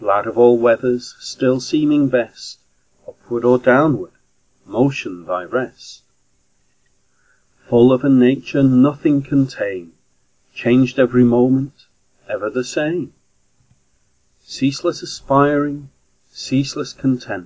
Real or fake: real